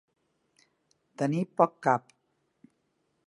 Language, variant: Catalan, Central